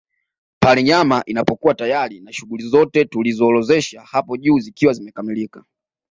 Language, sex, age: Swahili, male, 19-29